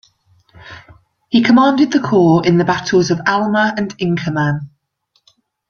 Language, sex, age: English, female, 40-49